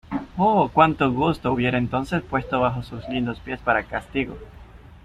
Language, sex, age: Spanish, male, 30-39